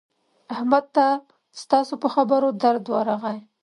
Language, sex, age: Pashto, female, 19-29